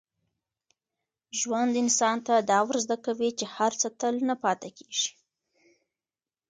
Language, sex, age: Pashto, female, 19-29